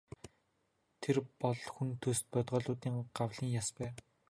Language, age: Mongolian, 19-29